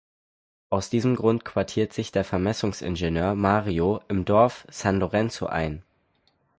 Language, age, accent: German, under 19, Deutschland Deutsch